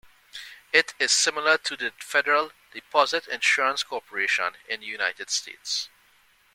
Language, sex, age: English, male, 40-49